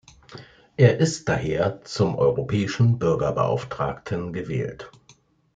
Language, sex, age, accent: German, male, 40-49, Deutschland Deutsch